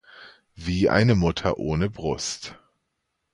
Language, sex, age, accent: German, male, 30-39, Deutschland Deutsch